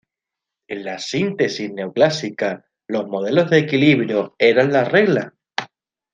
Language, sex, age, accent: Spanish, male, 40-49, España: Sur peninsular (Andalucia, Extremadura, Murcia)